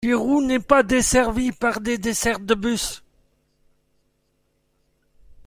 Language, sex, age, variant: French, male, 40-49, Français de métropole